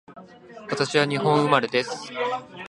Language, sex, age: Japanese, male, 19-29